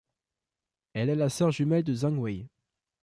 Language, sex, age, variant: French, male, under 19, Français de métropole